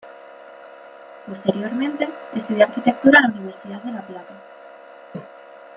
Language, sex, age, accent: Spanish, female, 19-29, España: Norte peninsular (Asturias, Castilla y León, Cantabria, País Vasco, Navarra, Aragón, La Rioja, Guadalajara, Cuenca)